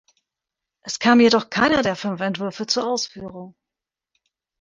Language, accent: German, Deutschland Deutsch